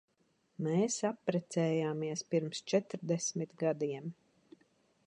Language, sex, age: Latvian, female, 40-49